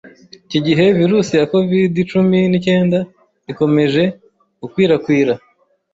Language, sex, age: Kinyarwanda, male, 30-39